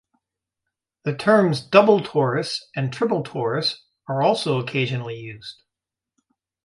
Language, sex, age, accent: English, male, 50-59, United States English